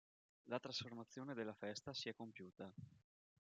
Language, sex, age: Italian, male, 30-39